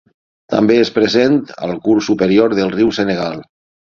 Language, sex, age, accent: Catalan, male, 50-59, valencià